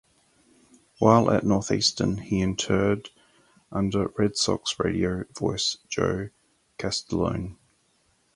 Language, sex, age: English, male, 40-49